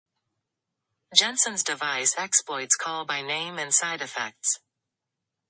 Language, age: English, under 19